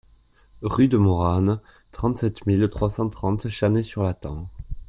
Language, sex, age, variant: French, male, 19-29, Français de métropole